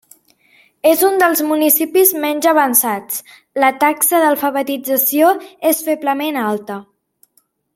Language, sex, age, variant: Catalan, female, under 19, Central